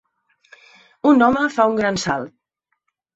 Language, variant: Catalan, Central